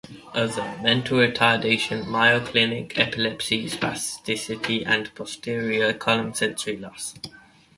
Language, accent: English, England English